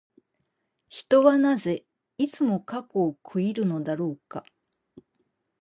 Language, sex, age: Japanese, female, 60-69